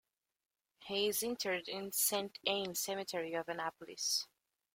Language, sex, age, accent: English, female, 19-29, Welsh English